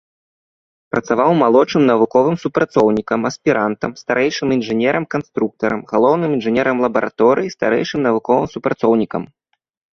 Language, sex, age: Belarusian, male, 30-39